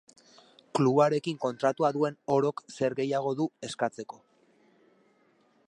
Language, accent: Basque, Mendebalekoa (Araba, Bizkaia, Gipuzkoako mendebaleko herri batzuk)